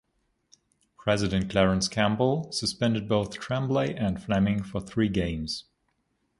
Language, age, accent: English, 19-29, United States English